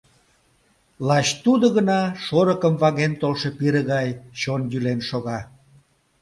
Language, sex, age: Mari, male, 60-69